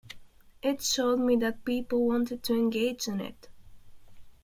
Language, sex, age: English, female, 19-29